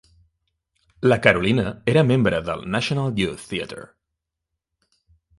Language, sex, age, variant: Catalan, male, 30-39, Central